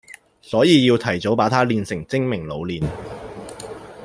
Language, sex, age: Cantonese, male, 30-39